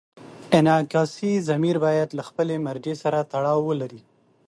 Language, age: Pashto, 30-39